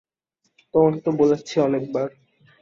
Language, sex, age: Bengali, male, under 19